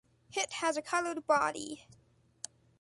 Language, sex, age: English, male, under 19